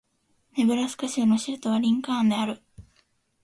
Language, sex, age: Japanese, female, 19-29